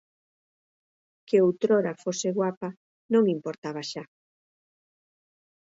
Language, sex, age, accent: Galician, female, 50-59, Oriental (común en zona oriental)